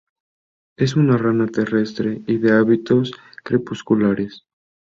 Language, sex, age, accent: Spanish, male, 19-29, México